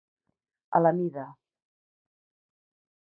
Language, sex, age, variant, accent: Catalan, female, 40-49, Central, Camp de Tarragona